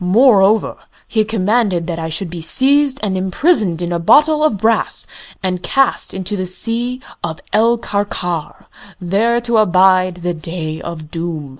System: none